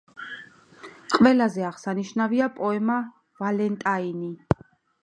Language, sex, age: Georgian, female, 30-39